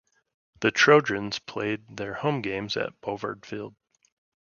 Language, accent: English, United States English